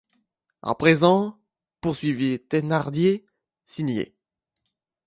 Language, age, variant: French, 19-29, Français de métropole